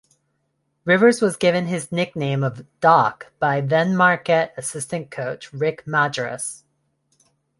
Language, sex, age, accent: English, female, 30-39, United States English